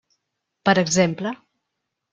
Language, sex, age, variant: Catalan, female, 50-59, Central